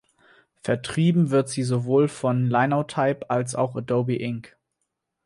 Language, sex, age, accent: German, male, 19-29, Deutschland Deutsch